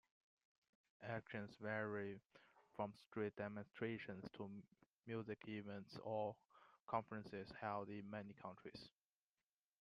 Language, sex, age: English, male, 30-39